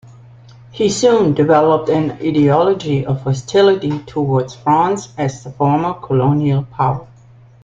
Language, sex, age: English, female, 50-59